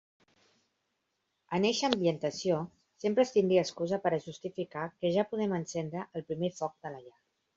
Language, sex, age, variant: Catalan, female, 40-49, Central